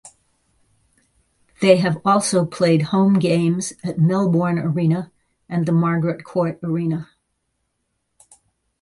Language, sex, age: English, female, 70-79